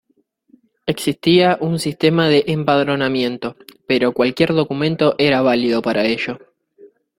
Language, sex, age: Spanish, male, 19-29